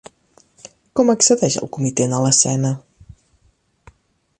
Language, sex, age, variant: Catalan, female, 30-39, Central